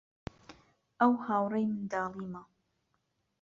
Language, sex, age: Central Kurdish, female, 19-29